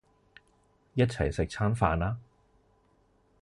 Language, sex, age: Cantonese, male, 30-39